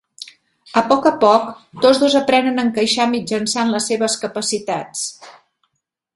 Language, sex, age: Catalan, female, 60-69